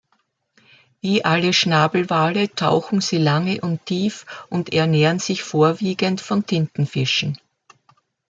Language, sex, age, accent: German, female, 70-79, Österreichisches Deutsch